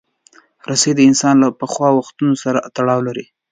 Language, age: Pashto, 19-29